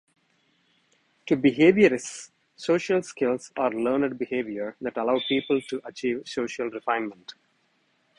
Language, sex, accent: English, male, India and South Asia (India, Pakistan, Sri Lanka)